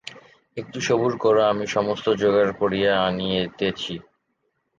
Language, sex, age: Bengali, male, 19-29